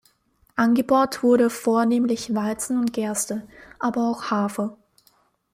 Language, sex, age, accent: German, female, 19-29, Österreichisches Deutsch